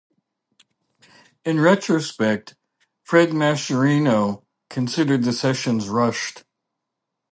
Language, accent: English, Canadian English